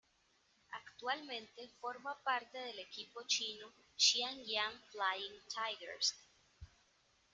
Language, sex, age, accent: Spanish, female, 30-39, Caribe: Cuba, Venezuela, Puerto Rico, República Dominicana, Panamá, Colombia caribeña, México caribeño, Costa del golfo de México